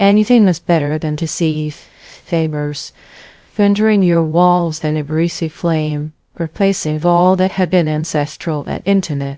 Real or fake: fake